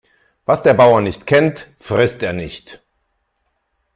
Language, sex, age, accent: German, male, 50-59, Deutschland Deutsch